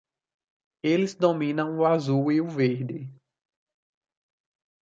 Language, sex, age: Portuguese, male, 19-29